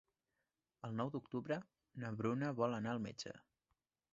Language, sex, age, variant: Catalan, male, 19-29, Nord-Occidental